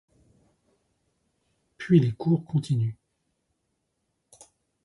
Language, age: French, 40-49